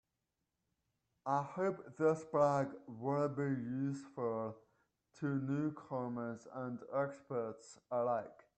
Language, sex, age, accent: English, male, 30-39, United States English